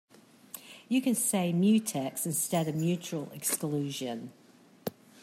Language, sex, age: English, female, 50-59